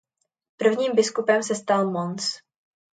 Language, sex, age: Czech, female, under 19